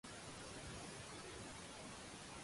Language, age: Cantonese, 19-29